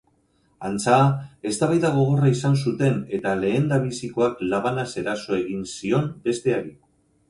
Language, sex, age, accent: Basque, male, 50-59, Mendebalekoa (Araba, Bizkaia, Gipuzkoako mendebaleko herri batzuk)